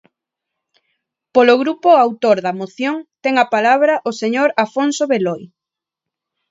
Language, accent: Galician, Neofalante